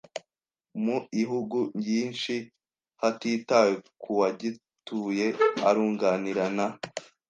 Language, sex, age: Kinyarwanda, male, under 19